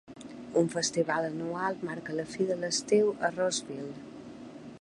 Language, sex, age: Catalan, female, 40-49